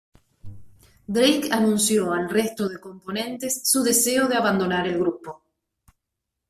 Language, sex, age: Spanish, female, 40-49